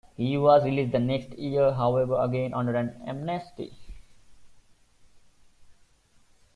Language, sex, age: English, male, 19-29